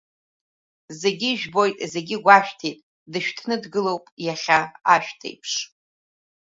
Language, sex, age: Abkhazian, female, 30-39